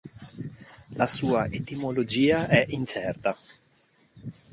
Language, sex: Italian, male